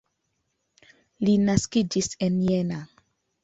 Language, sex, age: Esperanto, female, 19-29